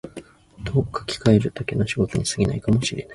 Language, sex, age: Japanese, male, 19-29